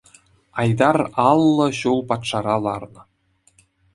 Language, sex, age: Chuvash, male, 19-29